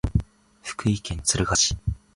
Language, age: Japanese, 19-29